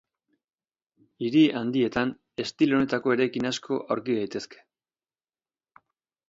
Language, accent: Basque, Erdialdekoa edo Nafarra (Gipuzkoa, Nafarroa)